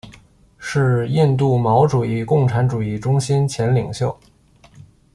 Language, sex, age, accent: Chinese, male, 19-29, 出生地：北京市